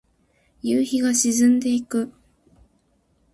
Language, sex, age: Japanese, female, 19-29